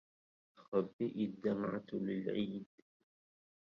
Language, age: Arabic, 40-49